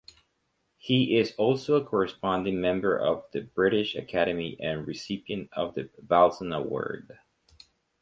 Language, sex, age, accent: English, male, 30-39, United States English